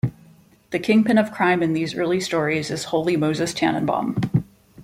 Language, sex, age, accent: English, female, 40-49, United States English